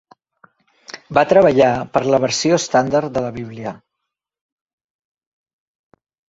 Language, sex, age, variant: Catalan, male, 40-49, Central